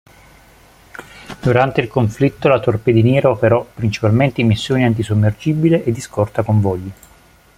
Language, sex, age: Italian, male, 40-49